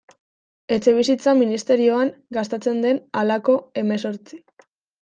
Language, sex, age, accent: Basque, female, 19-29, Mendebalekoa (Araba, Bizkaia, Gipuzkoako mendebaleko herri batzuk)